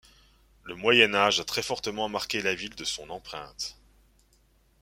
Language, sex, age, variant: French, male, 30-39, Français de métropole